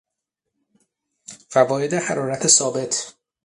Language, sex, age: Persian, male, 30-39